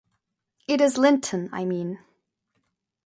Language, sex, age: English, female, under 19